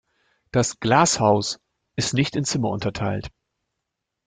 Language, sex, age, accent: German, male, 50-59, Deutschland Deutsch